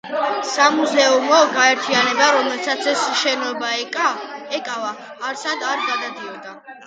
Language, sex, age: Georgian, female, 50-59